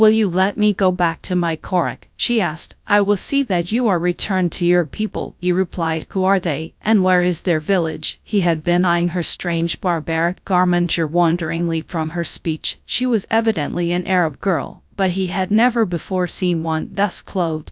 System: TTS, GradTTS